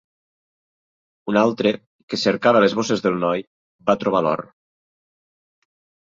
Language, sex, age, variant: Catalan, male, 50-59, Nord-Occidental